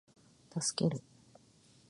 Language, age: Japanese, 50-59